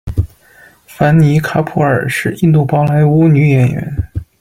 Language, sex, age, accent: Chinese, male, 30-39, 出生地：北京市